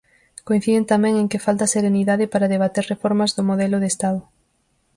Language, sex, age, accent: Galician, female, 19-29, Oriental (común en zona oriental)